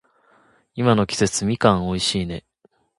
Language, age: Japanese, 19-29